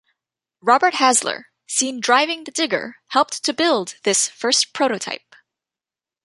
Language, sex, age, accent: English, female, 19-29, United States English